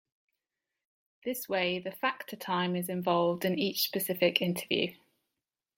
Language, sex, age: English, female, 30-39